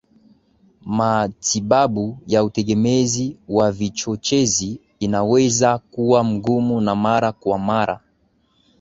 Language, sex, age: Swahili, male, 19-29